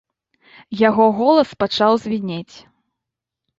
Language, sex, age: Belarusian, female, 19-29